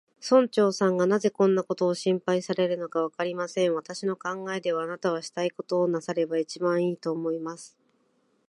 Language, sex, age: Japanese, female, 40-49